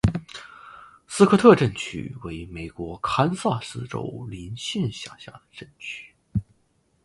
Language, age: Chinese, 19-29